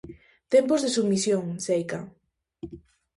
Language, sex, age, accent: Galician, female, 19-29, Atlántico (seseo e gheada)